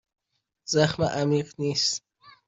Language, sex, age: Persian, male, 19-29